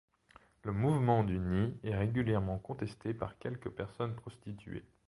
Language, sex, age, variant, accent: French, male, 19-29, Français d'Europe, Français de Suisse